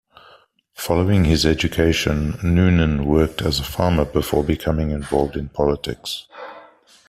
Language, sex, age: English, male, 50-59